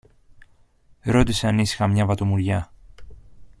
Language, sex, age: Greek, male, 30-39